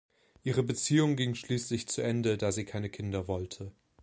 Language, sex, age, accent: German, male, 19-29, Deutschland Deutsch